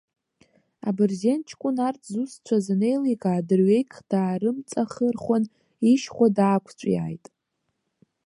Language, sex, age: Abkhazian, female, under 19